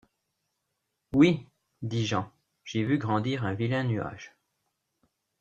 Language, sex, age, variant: French, male, 40-49, Français de métropole